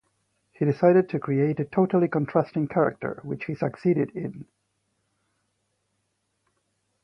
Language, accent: English, Canadian English